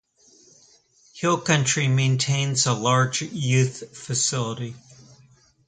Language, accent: English, United States English